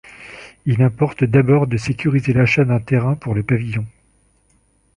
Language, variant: French, Français de métropole